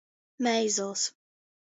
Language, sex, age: Latgalian, female, 19-29